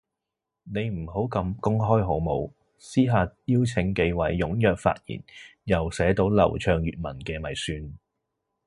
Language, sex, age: Cantonese, male, 30-39